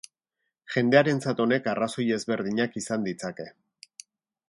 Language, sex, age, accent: Basque, male, 50-59, Erdialdekoa edo Nafarra (Gipuzkoa, Nafarroa)